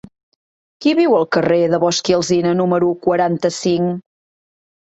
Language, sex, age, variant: Catalan, female, 40-49, Central